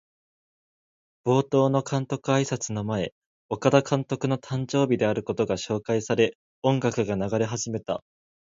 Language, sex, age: Japanese, male, 19-29